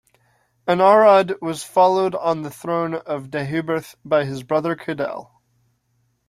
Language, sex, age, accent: English, male, 19-29, United States English